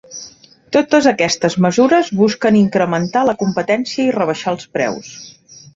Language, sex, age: Catalan, female, 40-49